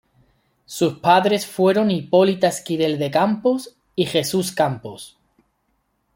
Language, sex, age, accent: Spanish, male, 30-39, España: Sur peninsular (Andalucia, Extremadura, Murcia)